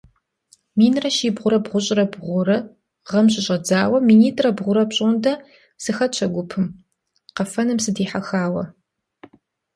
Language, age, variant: Kabardian, 30-39, Адыгэбзэ (Къэбэрдей, Кирил, псоми зэдай)